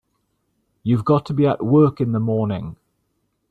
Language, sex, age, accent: English, male, 60-69, Welsh English